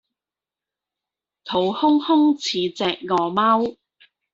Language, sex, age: Cantonese, female, 30-39